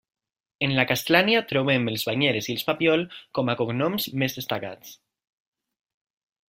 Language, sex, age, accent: Catalan, male, 19-29, valencià